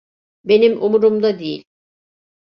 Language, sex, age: Turkish, female, 50-59